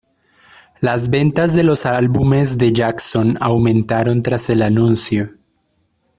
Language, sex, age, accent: Spanish, male, 19-29, Andino-Pacífico: Colombia, Perú, Ecuador, oeste de Bolivia y Venezuela andina